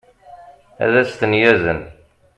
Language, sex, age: Kabyle, male, 40-49